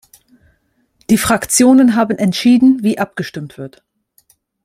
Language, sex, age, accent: German, female, 30-39, Deutschland Deutsch